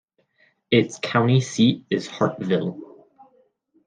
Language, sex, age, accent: English, male, 19-29, United States English